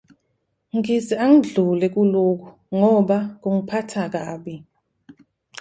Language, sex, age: Zulu, female, 19-29